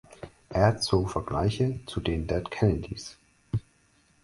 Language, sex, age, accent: German, male, 19-29, Deutschland Deutsch